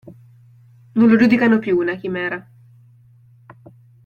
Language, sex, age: Italian, female, 19-29